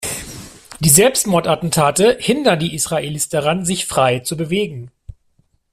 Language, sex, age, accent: German, male, 40-49, Deutschland Deutsch